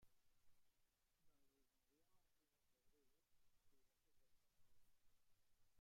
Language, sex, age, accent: Spanish, female, 40-49, América central